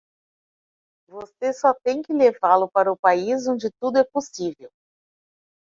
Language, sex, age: Portuguese, female, 50-59